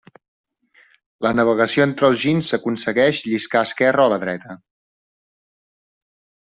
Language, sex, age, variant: Catalan, male, 30-39, Central